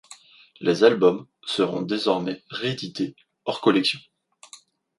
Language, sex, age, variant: French, male, 19-29, Français de métropole